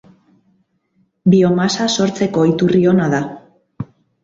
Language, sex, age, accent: Basque, female, 30-39, Mendebalekoa (Araba, Bizkaia, Gipuzkoako mendebaleko herri batzuk)